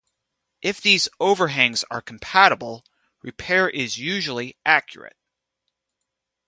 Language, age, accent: English, 19-29, United States English